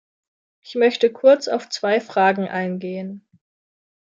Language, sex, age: German, female, 19-29